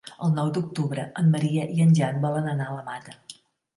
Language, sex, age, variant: Catalan, female, 50-59, Central